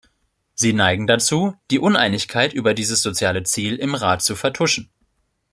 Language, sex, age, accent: German, male, 19-29, Deutschland Deutsch